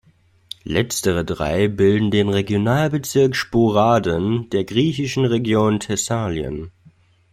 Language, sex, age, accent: German, male, 19-29, Deutschland Deutsch